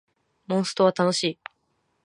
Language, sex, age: Japanese, female, 19-29